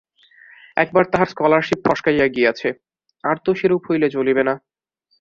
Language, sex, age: Bengali, male, under 19